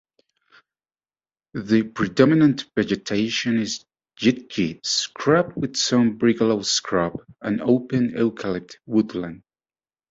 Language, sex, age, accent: English, male, 40-49, United States English